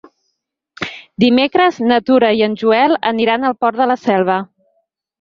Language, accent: Catalan, nord-oriental